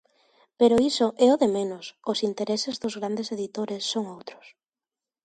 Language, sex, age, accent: Galician, female, 19-29, Normativo (estándar)